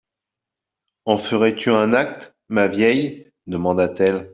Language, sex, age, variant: French, male, 30-39, Français de métropole